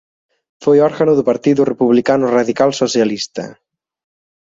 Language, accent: Galician, Atlántico (seseo e gheada)